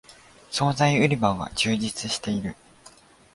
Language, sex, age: Japanese, male, 19-29